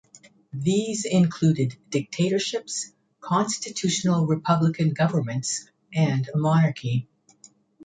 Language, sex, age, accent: English, female, 60-69, Canadian English